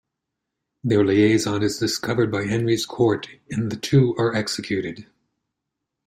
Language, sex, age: English, male, 60-69